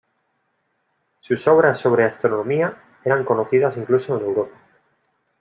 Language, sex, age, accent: Spanish, male, 30-39, España: Centro-Sur peninsular (Madrid, Toledo, Castilla-La Mancha)